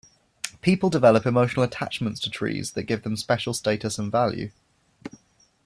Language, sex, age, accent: English, male, 19-29, England English